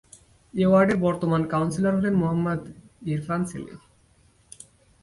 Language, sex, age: Bengali, male, 19-29